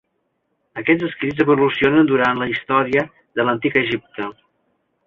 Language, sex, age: Catalan, male, 60-69